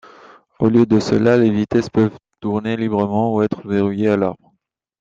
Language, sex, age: French, female, 30-39